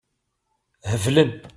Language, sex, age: Kabyle, male, 30-39